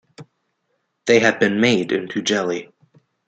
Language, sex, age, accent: English, male, under 19, United States English